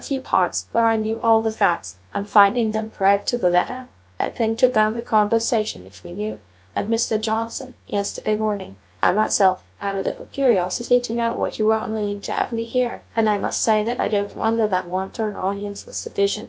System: TTS, GlowTTS